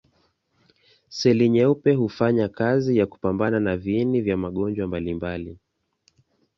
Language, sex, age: Swahili, male, 19-29